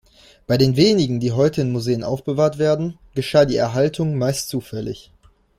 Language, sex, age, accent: German, male, 19-29, Deutschland Deutsch